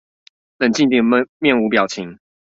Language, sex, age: Chinese, male, 19-29